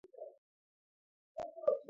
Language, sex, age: Georgian, male, under 19